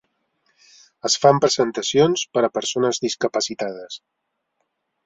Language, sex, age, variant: Catalan, male, 40-49, Central